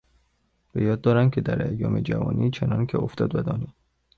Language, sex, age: Persian, male, 19-29